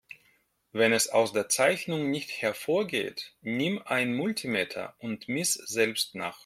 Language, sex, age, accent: German, male, 40-49, Russisch Deutsch